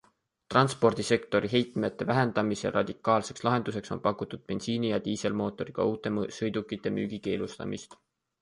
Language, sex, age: Estonian, male, 19-29